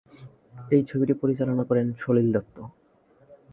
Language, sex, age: Bengali, male, 19-29